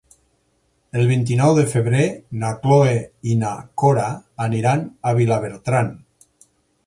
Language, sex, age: Catalan, male, 60-69